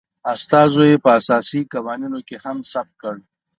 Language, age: Pashto, 40-49